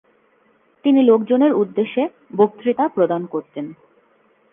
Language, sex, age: Bengali, female, 19-29